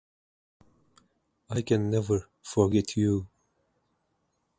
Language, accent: English, United States English; Turkish English